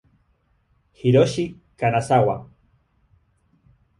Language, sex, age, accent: Spanish, male, 30-39, España: Norte peninsular (Asturias, Castilla y León, Cantabria, País Vasco, Navarra, Aragón, La Rioja, Guadalajara, Cuenca)